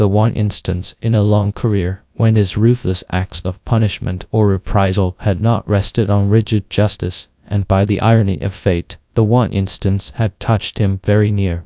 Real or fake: fake